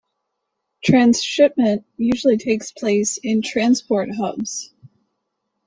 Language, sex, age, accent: English, female, 30-39, United States English